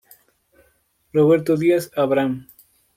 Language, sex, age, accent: Spanish, male, 19-29, Andino-Pacífico: Colombia, Perú, Ecuador, oeste de Bolivia y Venezuela andina